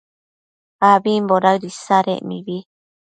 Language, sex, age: Matsés, female, 30-39